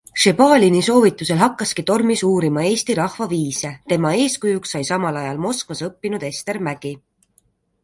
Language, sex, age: Estonian, female, 30-39